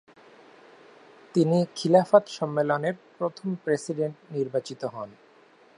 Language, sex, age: Bengali, male, 30-39